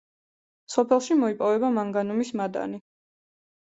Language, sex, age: Georgian, female, 19-29